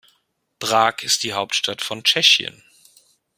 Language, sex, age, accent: German, male, 50-59, Deutschland Deutsch